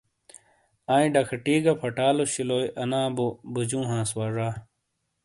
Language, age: Shina, 30-39